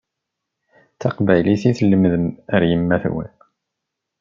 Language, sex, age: Kabyle, male, 30-39